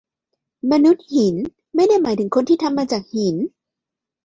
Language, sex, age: Thai, female, 30-39